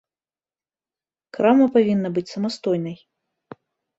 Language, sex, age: Belarusian, female, 30-39